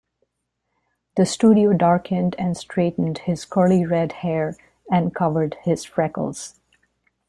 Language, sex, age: English, female, 50-59